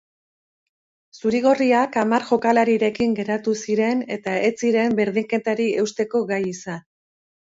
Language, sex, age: Basque, female, 50-59